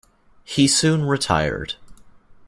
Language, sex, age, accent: English, male, 19-29, United States English